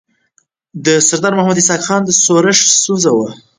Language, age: Pashto, 19-29